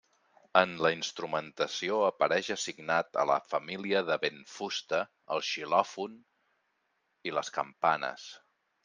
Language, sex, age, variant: Catalan, male, 40-49, Central